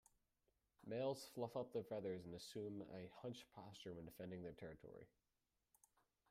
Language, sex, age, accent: English, male, 19-29, United States English